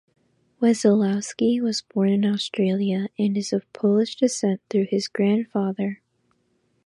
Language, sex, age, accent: English, female, under 19, United States English